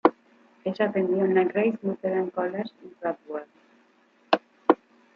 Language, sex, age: Spanish, female, 19-29